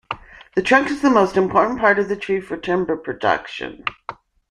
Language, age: English, 50-59